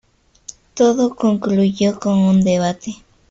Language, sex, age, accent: Spanish, female, under 19, Andino-Pacífico: Colombia, Perú, Ecuador, oeste de Bolivia y Venezuela andina